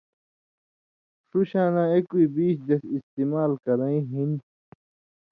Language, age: Indus Kohistani, 19-29